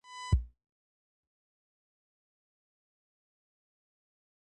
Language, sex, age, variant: Vietnamese, female, 19-29, Hà Nội